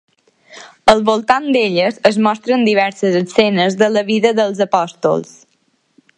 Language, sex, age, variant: Catalan, female, under 19, Balear